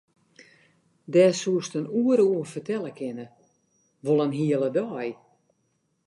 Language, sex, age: Western Frisian, female, 60-69